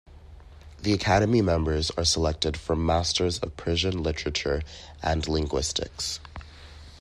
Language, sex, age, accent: English, male, 19-29, United States English